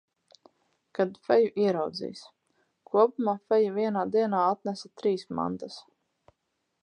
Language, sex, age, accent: Latvian, female, 30-39, bez akcenta